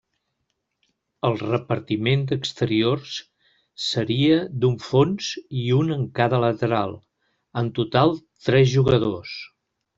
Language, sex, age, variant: Catalan, male, 60-69, Central